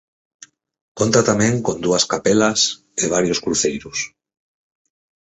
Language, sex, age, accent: Galician, male, 40-49, Central (gheada)